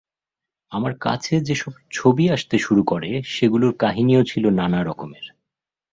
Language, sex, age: Bengali, male, 40-49